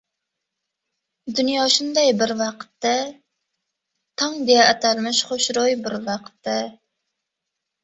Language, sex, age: Uzbek, female, 19-29